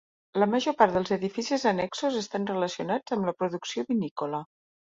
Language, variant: Catalan, Septentrional